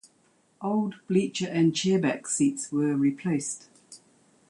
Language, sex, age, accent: English, female, 70-79, New Zealand English